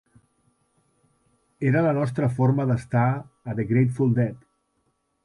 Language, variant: Catalan, Central